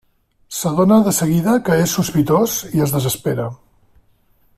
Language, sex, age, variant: Catalan, male, 60-69, Central